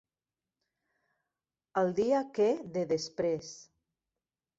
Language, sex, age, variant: Catalan, female, 50-59, Central